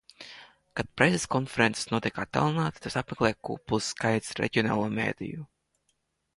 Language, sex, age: Latvian, male, under 19